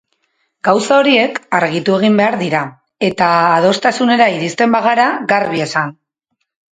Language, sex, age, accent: Basque, female, 40-49, Mendebalekoa (Araba, Bizkaia, Gipuzkoako mendebaleko herri batzuk)